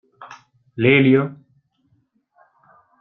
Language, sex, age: Italian, male, 19-29